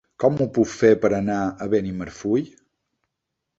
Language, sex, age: Catalan, male, 40-49